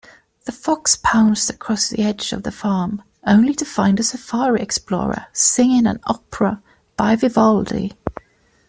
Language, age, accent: English, 19-29, England English